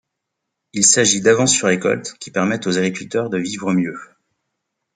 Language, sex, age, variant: French, male, 40-49, Français de métropole